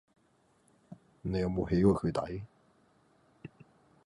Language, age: Cantonese, 19-29